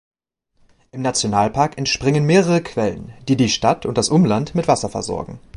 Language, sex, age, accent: German, male, 19-29, Deutschland Deutsch